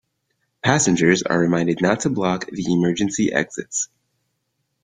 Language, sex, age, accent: English, male, 19-29, United States English